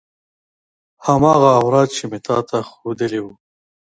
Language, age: Pashto, 30-39